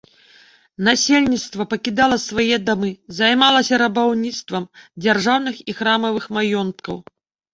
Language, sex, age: Belarusian, female, 40-49